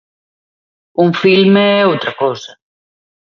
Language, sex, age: Galician, female, 40-49